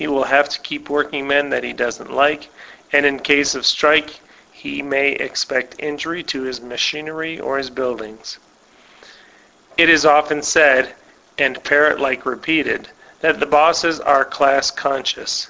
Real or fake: real